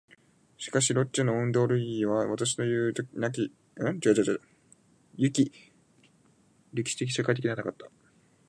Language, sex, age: Japanese, male, 19-29